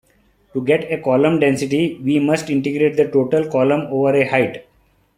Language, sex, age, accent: English, male, 30-39, India and South Asia (India, Pakistan, Sri Lanka)